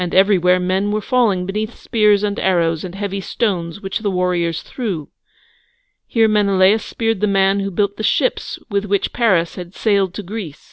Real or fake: real